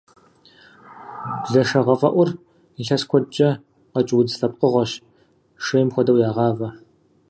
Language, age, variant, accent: Kabardian, 19-29, Адыгэбзэ (Къэбэрдей, Кирил, псоми зэдай), Джылэхъстэней (Gilahsteney)